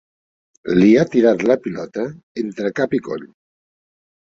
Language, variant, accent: Catalan, Central, central; tarragoní